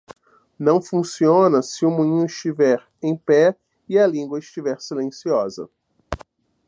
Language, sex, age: Portuguese, male, 40-49